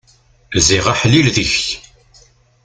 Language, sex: Kabyle, male